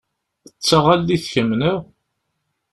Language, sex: Kabyle, male